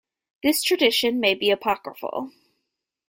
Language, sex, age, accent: English, female, 19-29, United States English